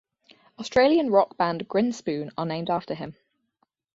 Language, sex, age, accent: English, female, 19-29, England English; New Zealand English